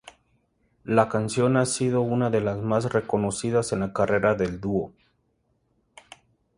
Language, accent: Spanish, México